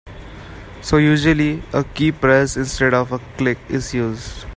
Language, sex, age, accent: English, male, 19-29, India and South Asia (India, Pakistan, Sri Lanka)